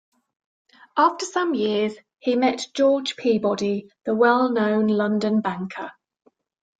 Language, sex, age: English, female, 50-59